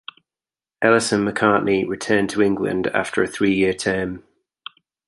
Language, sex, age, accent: English, male, 30-39, England English